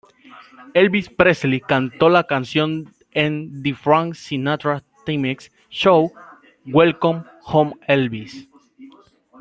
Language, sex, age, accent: Spanish, male, under 19, América central